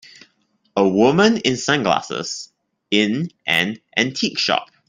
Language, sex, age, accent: English, male, 19-29, Malaysian English